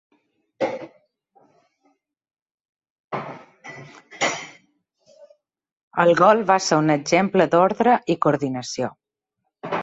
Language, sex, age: Catalan, female, 30-39